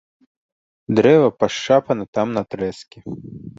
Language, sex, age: Belarusian, male, 19-29